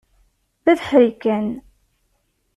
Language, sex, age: Kabyle, female, 19-29